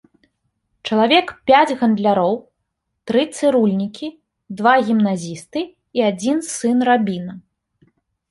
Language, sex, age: Belarusian, female, 30-39